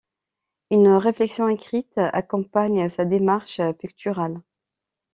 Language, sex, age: French, female, 30-39